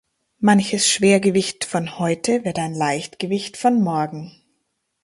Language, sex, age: German, female, 30-39